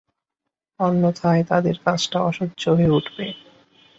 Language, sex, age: Bengali, male, 19-29